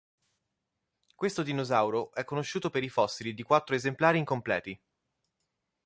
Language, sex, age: Italian, male, 19-29